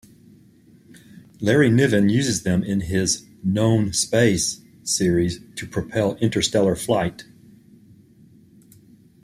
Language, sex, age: English, male, 60-69